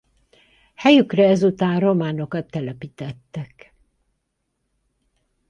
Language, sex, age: Hungarian, female, 70-79